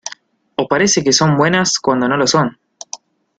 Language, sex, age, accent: Spanish, male, 19-29, Rioplatense: Argentina, Uruguay, este de Bolivia, Paraguay